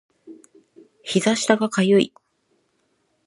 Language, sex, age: Japanese, female, 40-49